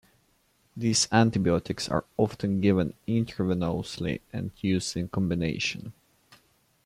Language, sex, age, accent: English, male, 19-29, England English